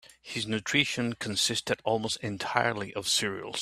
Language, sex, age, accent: English, male, 50-59, United States English